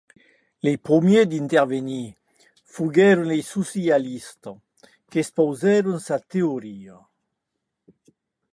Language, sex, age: Occitan, male, 60-69